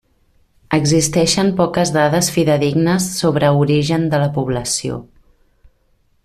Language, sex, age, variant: Catalan, female, 40-49, Nord-Occidental